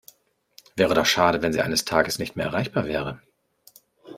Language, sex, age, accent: German, male, 30-39, Deutschland Deutsch